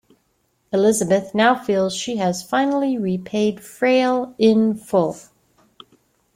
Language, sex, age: English, female, 50-59